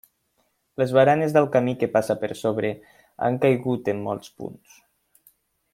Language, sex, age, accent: Catalan, male, under 19, valencià